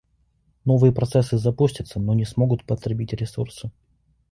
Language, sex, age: Russian, male, 30-39